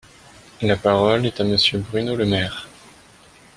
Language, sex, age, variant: French, male, 19-29, Français de métropole